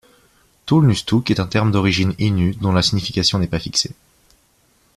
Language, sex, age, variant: French, male, 19-29, Français de métropole